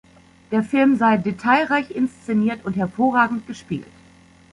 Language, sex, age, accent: German, female, 40-49, Deutschland Deutsch